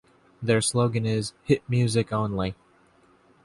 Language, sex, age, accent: English, male, 19-29, United States English